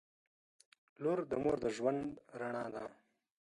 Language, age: Pashto, 19-29